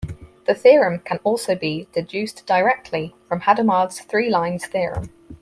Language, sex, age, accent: English, female, 19-29, England English; New Zealand English